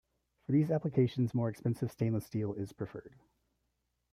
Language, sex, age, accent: English, male, 30-39, United States English